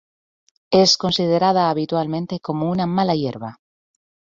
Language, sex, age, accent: Spanish, female, 30-39, España: Centro-Sur peninsular (Madrid, Toledo, Castilla-La Mancha)